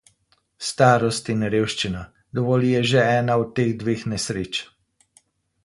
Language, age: Slovenian, 50-59